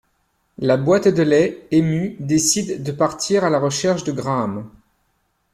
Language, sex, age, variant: French, male, 40-49, Français de métropole